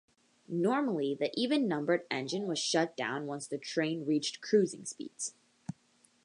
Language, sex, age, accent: English, female, under 19, United States English